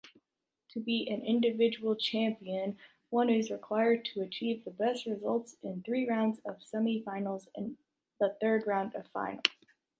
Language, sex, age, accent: English, female, 19-29, United States English